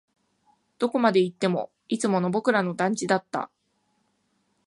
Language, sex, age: Japanese, female, 19-29